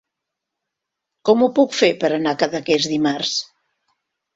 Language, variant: Catalan, Central